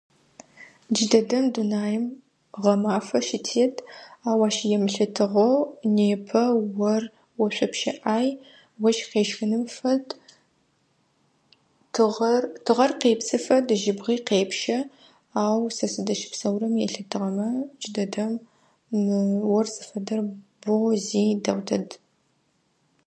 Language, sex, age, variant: Adyghe, female, 19-29, Адыгабзэ (Кирил, пстэумэ зэдыряе)